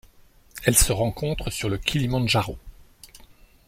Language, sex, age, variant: French, male, 50-59, Français de métropole